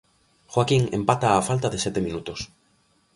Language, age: Galician, 19-29